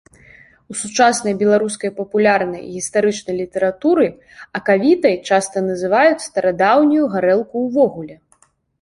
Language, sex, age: Belarusian, female, 19-29